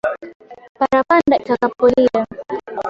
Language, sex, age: Swahili, female, 19-29